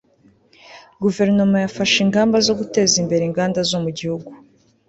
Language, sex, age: Kinyarwanda, female, 19-29